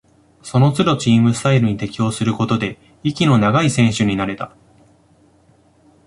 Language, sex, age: Japanese, male, 19-29